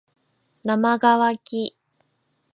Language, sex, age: Japanese, female, 19-29